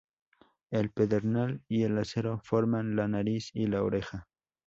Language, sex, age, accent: Spanish, male, under 19, México